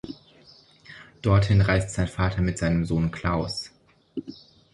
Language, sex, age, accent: German, male, 19-29, Deutschland Deutsch